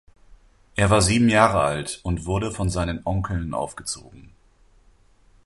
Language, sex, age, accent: German, male, 40-49, Deutschland Deutsch